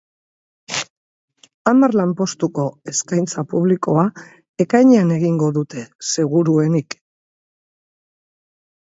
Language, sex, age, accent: Basque, female, 60-69, Mendebalekoa (Araba, Bizkaia, Gipuzkoako mendebaleko herri batzuk)